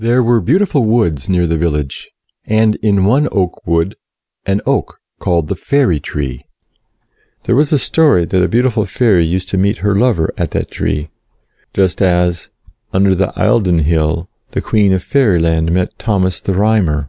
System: none